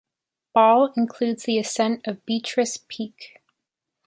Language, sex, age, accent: English, female, 19-29, United States English